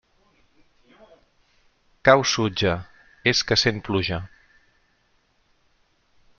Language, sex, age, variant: Catalan, male, 40-49, Central